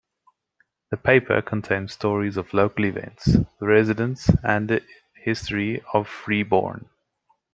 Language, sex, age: English, male, 19-29